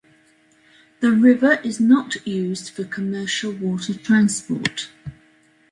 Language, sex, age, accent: English, female, 60-69, England English